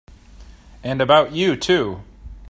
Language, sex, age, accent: English, male, 30-39, United States English